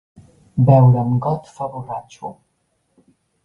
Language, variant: Catalan, Balear